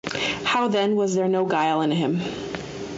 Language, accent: English, Canadian English